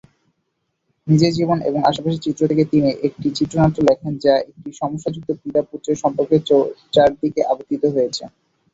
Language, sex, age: Bengali, male, 19-29